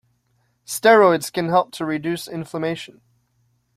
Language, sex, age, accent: English, male, 19-29, United States English